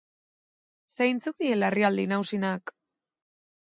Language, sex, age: Basque, female, 30-39